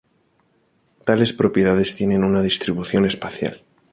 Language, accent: Spanish, España: Centro-Sur peninsular (Madrid, Toledo, Castilla-La Mancha)